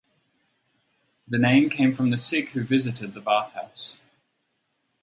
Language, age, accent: English, 30-39, Australian English